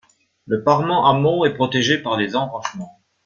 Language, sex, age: French, male, 50-59